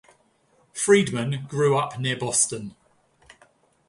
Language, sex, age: English, male, 40-49